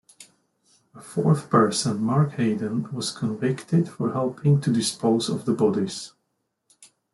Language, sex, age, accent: English, male, 30-39, England English